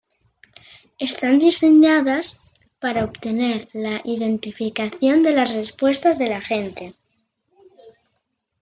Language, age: Spanish, under 19